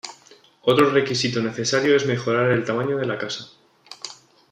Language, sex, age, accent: Spanish, male, 19-29, España: Centro-Sur peninsular (Madrid, Toledo, Castilla-La Mancha)